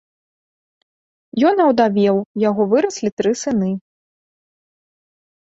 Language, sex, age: Belarusian, female, 30-39